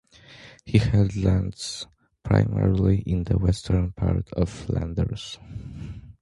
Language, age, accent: English, under 19, United States English